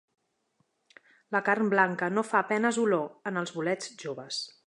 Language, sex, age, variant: Catalan, female, 30-39, Central